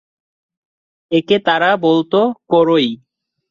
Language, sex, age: Bengali, male, 19-29